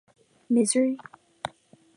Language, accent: English, United States English